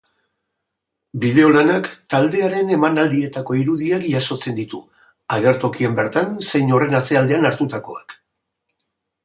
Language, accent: Basque, Mendebalekoa (Araba, Bizkaia, Gipuzkoako mendebaleko herri batzuk)